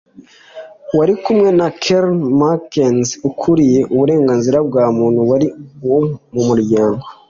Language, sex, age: Kinyarwanda, male, 19-29